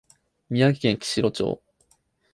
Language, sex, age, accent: Japanese, male, 19-29, 標準語